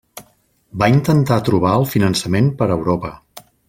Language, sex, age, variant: Catalan, male, 50-59, Central